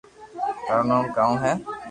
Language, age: Loarki, 40-49